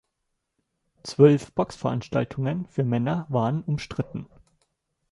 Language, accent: German, Deutschland Deutsch